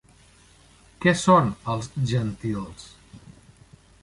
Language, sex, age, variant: Catalan, male, 50-59, Central